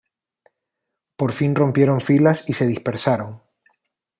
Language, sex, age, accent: Spanish, male, 40-49, España: Islas Canarias